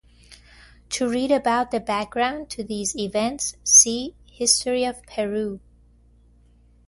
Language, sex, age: English, female, 30-39